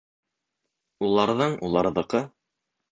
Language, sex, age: Bashkir, male, 19-29